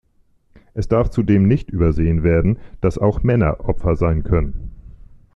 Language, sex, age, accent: German, male, 40-49, Deutschland Deutsch